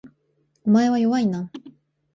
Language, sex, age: Japanese, female, 19-29